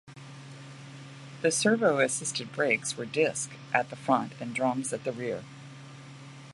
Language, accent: English, United States English